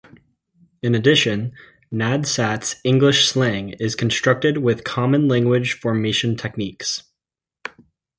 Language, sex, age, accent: English, male, 19-29, United States English